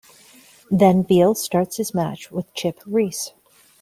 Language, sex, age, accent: English, female, 40-49, Canadian English